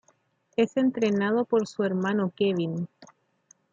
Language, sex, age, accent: Spanish, female, 30-39, Chileno: Chile, Cuyo